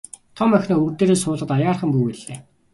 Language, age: Mongolian, 19-29